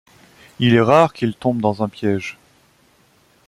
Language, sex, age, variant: French, male, 19-29, Français de métropole